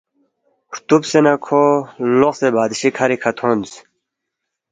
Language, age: Balti, 19-29